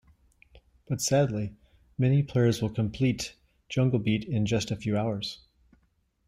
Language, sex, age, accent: English, male, 40-49, United States English